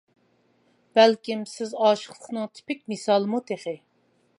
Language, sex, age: Uyghur, female, 40-49